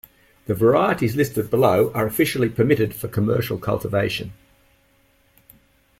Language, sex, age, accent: English, male, 60-69, Australian English